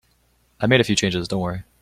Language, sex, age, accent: English, male, 19-29, United States English